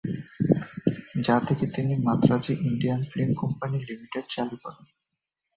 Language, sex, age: Bengali, male, 19-29